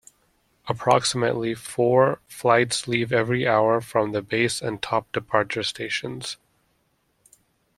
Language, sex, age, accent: English, male, 19-29, Canadian English